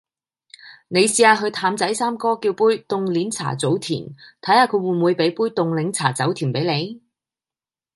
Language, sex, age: Cantonese, female, 40-49